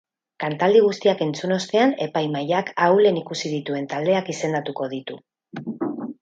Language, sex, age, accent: Basque, female, 50-59, Mendebalekoa (Araba, Bizkaia, Gipuzkoako mendebaleko herri batzuk)